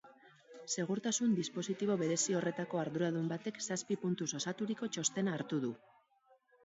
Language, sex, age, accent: Basque, female, 40-49, Mendebalekoa (Araba, Bizkaia, Gipuzkoako mendebaleko herri batzuk)